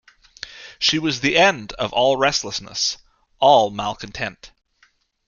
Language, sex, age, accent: English, male, 30-39, Canadian English